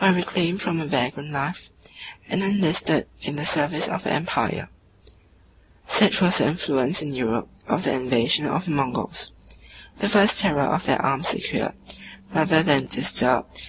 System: none